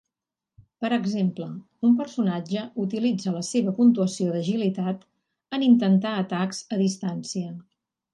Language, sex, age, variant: Catalan, female, 50-59, Central